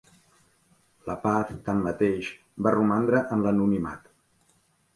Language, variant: Catalan, Central